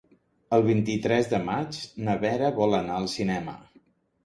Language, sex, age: Catalan, male, 50-59